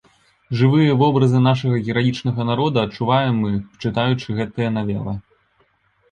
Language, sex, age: Belarusian, male, 19-29